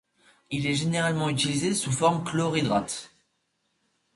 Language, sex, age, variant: French, male, 19-29, Français de métropole